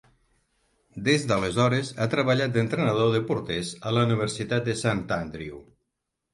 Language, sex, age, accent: Catalan, male, 50-59, occidental